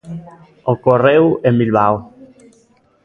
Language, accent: Galician, Atlántico (seseo e gheada)